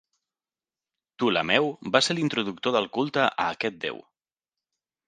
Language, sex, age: Catalan, male, 30-39